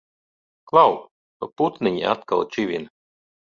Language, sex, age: Latvian, male, 40-49